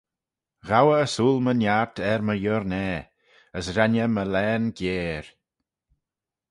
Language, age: Manx, 40-49